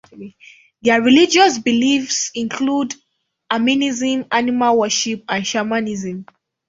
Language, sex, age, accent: English, female, under 19, Southern African (South Africa, Zimbabwe, Namibia)